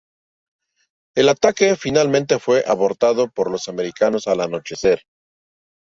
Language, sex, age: Spanish, male, 50-59